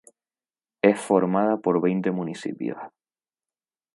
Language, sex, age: Spanish, male, 19-29